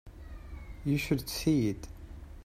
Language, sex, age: English, male, 19-29